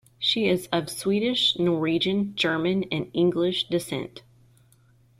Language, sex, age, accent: English, female, 30-39, United States English